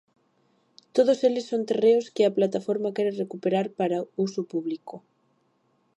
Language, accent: Galician, Oriental (común en zona oriental)